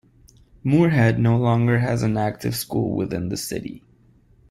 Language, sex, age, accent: English, male, 19-29, United States English